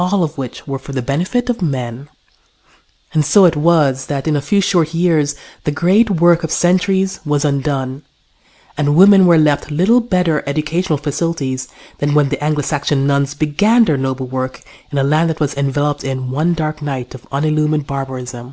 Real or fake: real